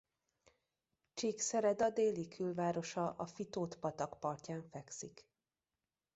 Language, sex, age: Hungarian, female, 30-39